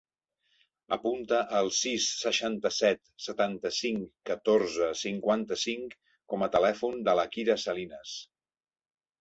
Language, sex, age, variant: Catalan, male, 40-49, Central